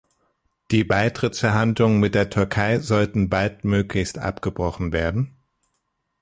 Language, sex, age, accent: German, male, 30-39, Deutschland Deutsch